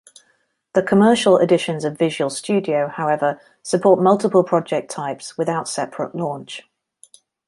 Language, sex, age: English, female, 30-39